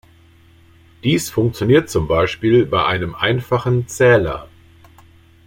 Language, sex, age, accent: German, male, 50-59, Deutschland Deutsch